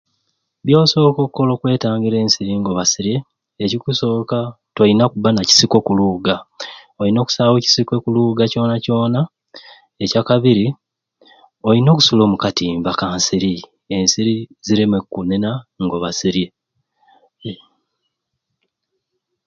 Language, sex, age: Ruuli, male, 30-39